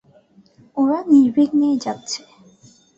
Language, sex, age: Bengali, female, 19-29